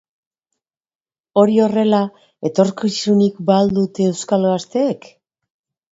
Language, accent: Basque, Mendebalekoa (Araba, Bizkaia, Gipuzkoako mendebaleko herri batzuk)